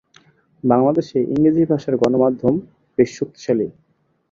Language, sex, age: Bengali, male, 19-29